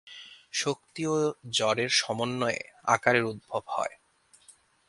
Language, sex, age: Bengali, male, 19-29